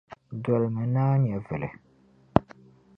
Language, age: Dagbani, 19-29